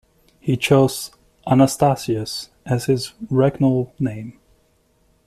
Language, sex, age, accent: English, male, 30-39, United States English